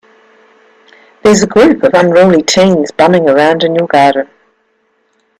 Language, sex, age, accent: English, female, 50-59, New Zealand English